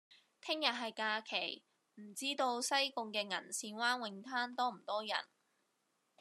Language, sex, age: Cantonese, female, 30-39